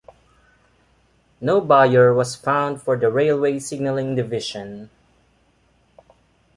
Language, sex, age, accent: English, male, 19-29, Filipino